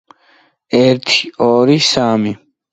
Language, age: Georgian, under 19